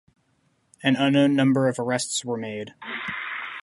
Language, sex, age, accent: English, male, 19-29, United States English